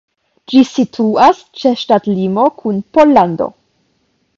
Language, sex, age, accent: Esperanto, female, 19-29, Internacia